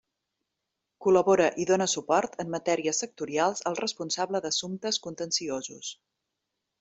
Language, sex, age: Catalan, female, 40-49